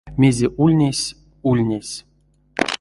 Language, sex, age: Erzya, male, 30-39